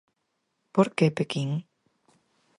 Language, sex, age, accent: Galician, female, 19-29, Central (gheada)